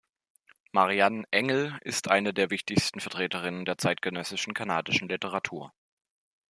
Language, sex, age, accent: German, male, 19-29, Deutschland Deutsch